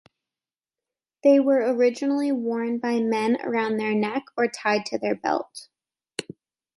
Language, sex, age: English, female, 19-29